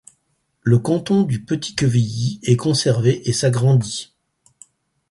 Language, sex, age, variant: French, male, 60-69, Français de métropole